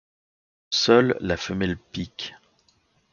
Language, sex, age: French, male, 40-49